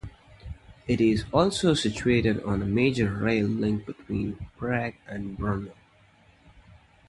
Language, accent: English, India and South Asia (India, Pakistan, Sri Lanka)